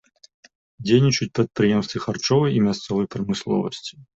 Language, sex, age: Belarusian, male, 30-39